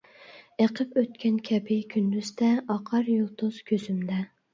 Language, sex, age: Uyghur, female, 19-29